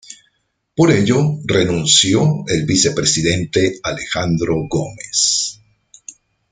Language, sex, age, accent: Spanish, male, 50-59, Caribe: Cuba, Venezuela, Puerto Rico, República Dominicana, Panamá, Colombia caribeña, México caribeño, Costa del golfo de México